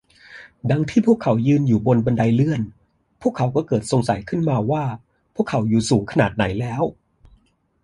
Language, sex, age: Thai, male, 40-49